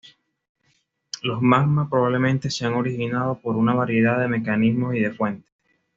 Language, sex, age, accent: Spanish, male, 19-29, Caribe: Cuba, Venezuela, Puerto Rico, República Dominicana, Panamá, Colombia caribeña, México caribeño, Costa del golfo de México